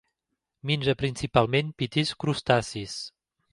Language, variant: Catalan, Septentrional